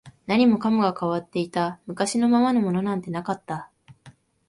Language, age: Japanese, 19-29